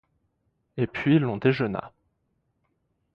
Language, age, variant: French, 19-29, Français de métropole